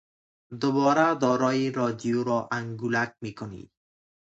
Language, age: Persian, 19-29